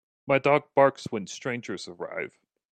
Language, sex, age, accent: English, male, 30-39, United States English